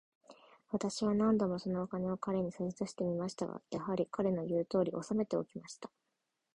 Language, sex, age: Japanese, female, under 19